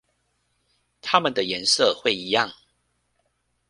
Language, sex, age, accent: Chinese, male, 30-39, 出生地：臺南市